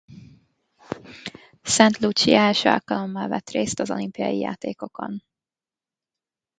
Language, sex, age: Hungarian, female, 19-29